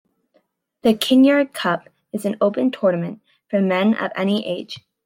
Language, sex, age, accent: English, female, under 19, United States English